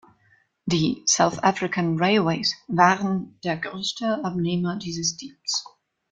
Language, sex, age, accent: German, female, 19-29, Deutschland Deutsch